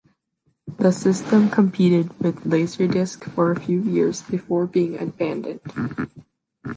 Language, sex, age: English, female, under 19